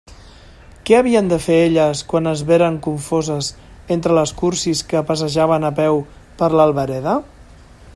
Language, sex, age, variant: Catalan, male, 40-49, Central